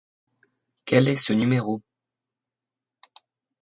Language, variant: French, Français de métropole